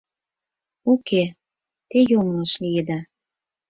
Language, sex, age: Mari, female, 40-49